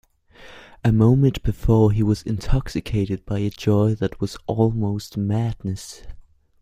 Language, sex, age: English, male, 19-29